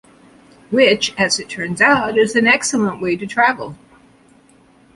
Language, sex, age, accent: English, female, 50-59, United States English